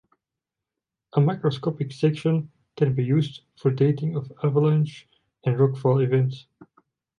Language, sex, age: English, male, 19-29